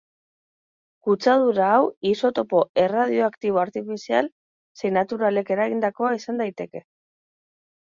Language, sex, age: Basque, female, 30-39